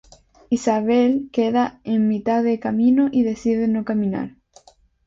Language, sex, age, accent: Spanish, female, 19-29, España: Islas Canarias